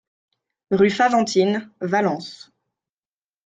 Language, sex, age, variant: French, female, 19-29, Français de métropole